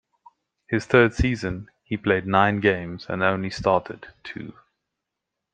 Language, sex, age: English, male, 19-29